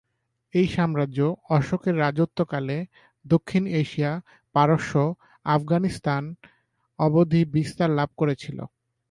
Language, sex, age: Bengali, male, 30-39